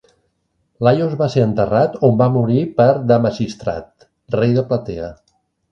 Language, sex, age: Catalan, male, 60-69